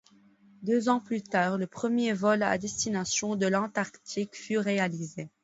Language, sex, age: French, female, under 19